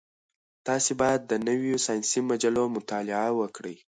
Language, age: Pashto, under 19